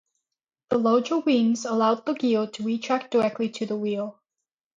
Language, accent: English, United States English